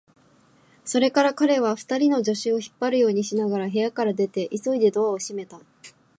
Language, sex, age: Japanese, female, 19-29